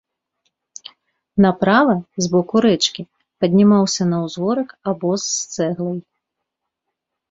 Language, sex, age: Belarusian, female, 30-39